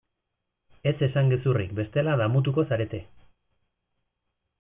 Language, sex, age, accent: Basque, male, 30-39, Erdialdekoa edo Nafarra (Gipuzkoa, Nafarroa)